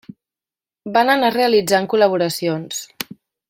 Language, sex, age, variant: Catalan, female, 19-29, Central